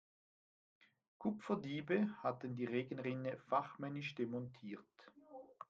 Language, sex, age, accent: German, male, 50-59, Schweizerdeutsch